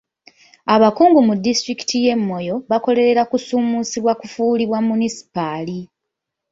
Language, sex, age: Ganda, female, 19-29